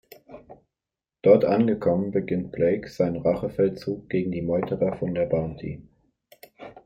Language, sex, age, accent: German, male, 30-39, Deutschland Deutsch